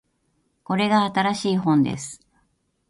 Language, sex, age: Japanese, female, 50-59